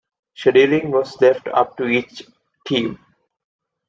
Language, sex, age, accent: English, male, 19-29, United States English